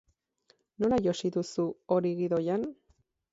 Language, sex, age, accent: Basque, female, 19-29, Erdialdekoa edo Nafarra (Gipuzkoa, Nafarroa)